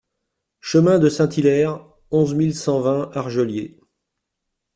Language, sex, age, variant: French, male, 50-59, Français de métropole